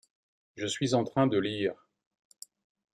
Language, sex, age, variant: French, male, 50-59, Français de métropole